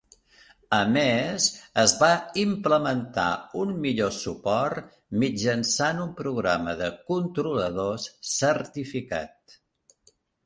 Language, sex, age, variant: Catalan, male, 50-59, Central